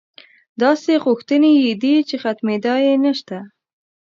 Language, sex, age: Pashto, female, under 19